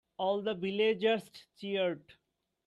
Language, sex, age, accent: English, male, 19-29, India and South Asia (India, Pakistan, Sri Lanka)